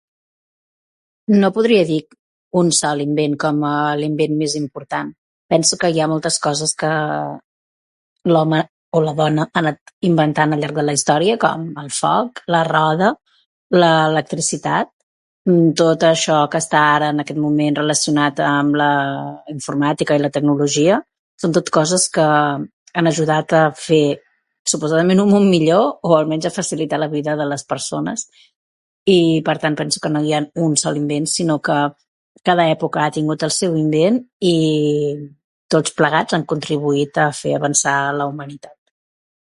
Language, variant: Catalan, Central